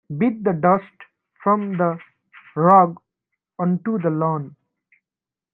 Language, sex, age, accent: English, male, 19-29, India and South Asia (India, Pakistan, Sri Lanka)